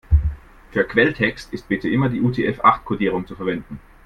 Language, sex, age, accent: German, male, 19-29, Deutschland Deutsch